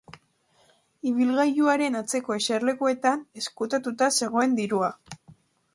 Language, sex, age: Basque, female, under 19